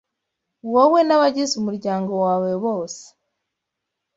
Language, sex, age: Kinyarwanda, female, 19-29